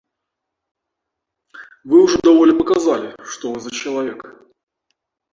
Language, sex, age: Belarusian, male, 40-49